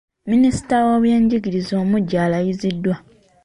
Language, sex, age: Ganda, male, 19-29